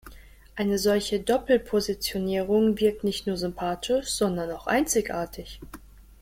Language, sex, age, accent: German, female, 19-29, Deutschland Deutsch